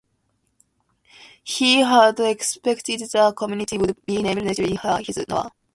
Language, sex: English, female